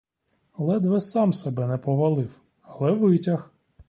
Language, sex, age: Ukrainian, male, 30-39